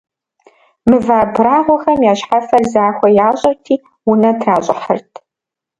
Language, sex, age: Kabardian, female, 19-29